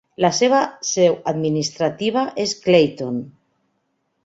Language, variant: Catalan, Central